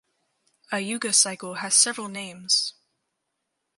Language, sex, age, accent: English, female, under 19, United States English